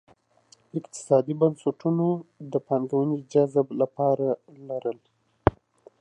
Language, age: Pashto, 19-29